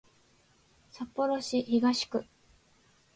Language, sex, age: Japanese, female, 19-29